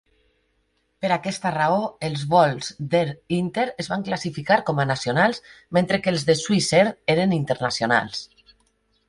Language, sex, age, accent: Catalan, female, 30-39, valencià